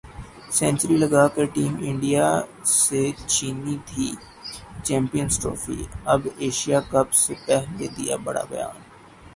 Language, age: Urdu, 19-29